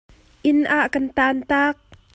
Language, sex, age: Hakha Chin, female, 19-29